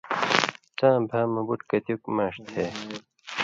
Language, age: Indus Kohistani, 19-29